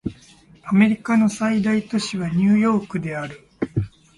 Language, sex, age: Japanese, male, 30-39